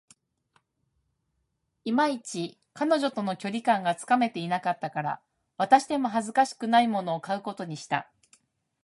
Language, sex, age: Japanese, female, 40-49